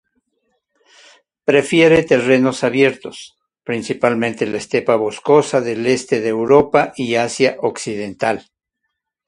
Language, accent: Spanish, México